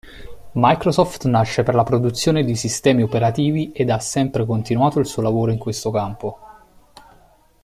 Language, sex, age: Italian, male, 19-29